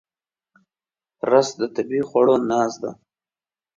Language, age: Pashto, 19-29